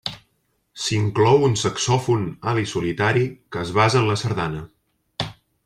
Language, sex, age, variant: Catalan, male, 30-39, Central